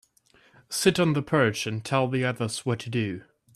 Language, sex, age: English, male, under 19